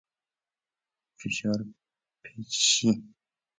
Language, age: Persian, 30-39